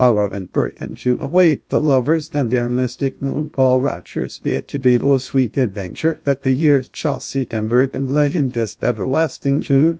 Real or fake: fake